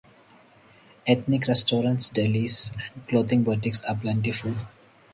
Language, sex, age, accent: English, male, 30-39, India and South Asia (India, Pakistan, Sri Lanka); Singaporean English